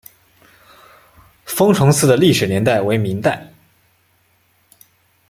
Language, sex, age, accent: Chinese, male, 19-29, 出生地：湖北省